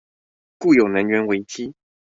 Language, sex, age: Chinese, male, 19-29